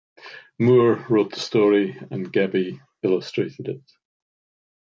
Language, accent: English, Scottish English